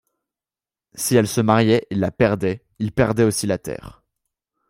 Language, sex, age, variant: French, male, under 19, Français de métropole